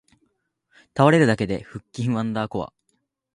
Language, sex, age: Japanese, male, 19-29